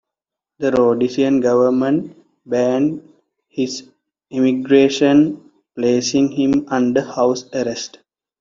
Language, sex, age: English, male, 19-29